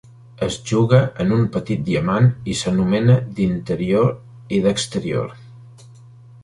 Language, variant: Catalan, Central